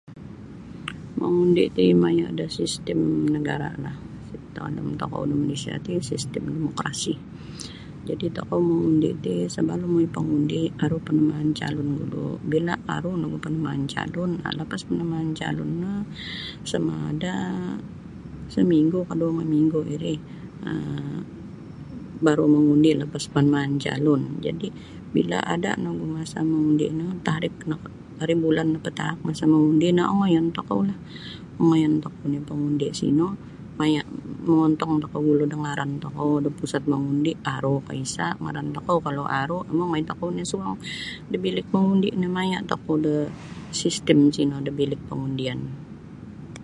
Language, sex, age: Sabah Bisaya, female, 60-69